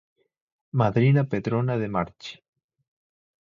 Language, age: Spanish, 19-29